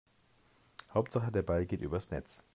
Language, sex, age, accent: German, male, 40-49, Deutschland Deutsch